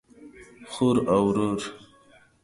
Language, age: Pashto, 19-29